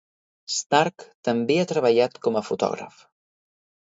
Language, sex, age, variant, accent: Catalan, male, 19-29, Central, central